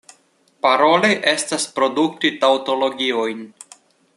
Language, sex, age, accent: Esperanto, male, 19-29, Internacia